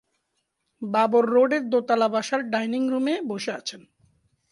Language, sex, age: Bengali, male, 19-29